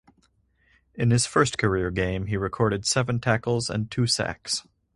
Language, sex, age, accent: English, male, under 19, United States English